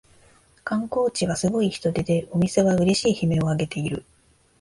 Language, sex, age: Japanese, female, 19-29